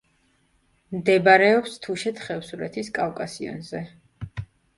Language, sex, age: Georgian, female, 19-29